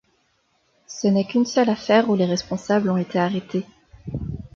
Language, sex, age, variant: French, female, 30-39, Français de métropole